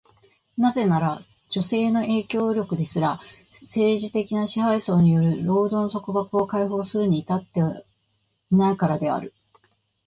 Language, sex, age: Japanese, female, 50-59